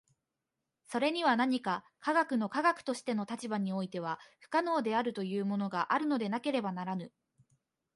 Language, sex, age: Japanese, female, 19-29